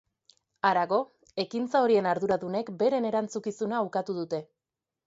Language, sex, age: Basque, female, 30-39